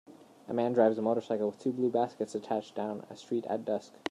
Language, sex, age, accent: English, male, 30-39, Canadian English